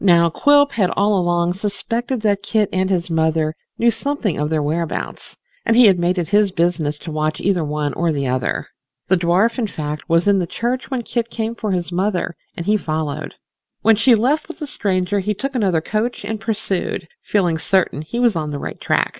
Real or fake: real